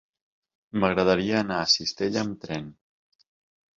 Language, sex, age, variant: Catalan, male, 40-49, Central